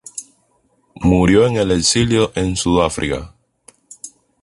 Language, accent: Spanish, Caribe: Cuba, Venezuela, Puerto Rico, República Dominicana, Panamá, Colombia caribeña, México caribeño, Costa del golfo de México